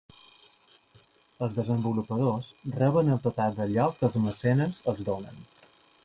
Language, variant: Catalan, Balear